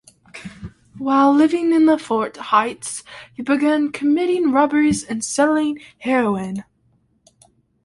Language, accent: English, United States English